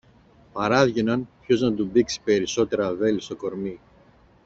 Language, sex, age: Greek, male, 40-49